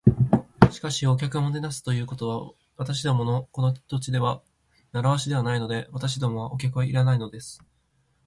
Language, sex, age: Japanese, male, 19-29